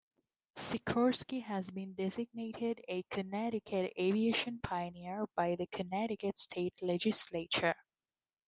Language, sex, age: English, female, 19-29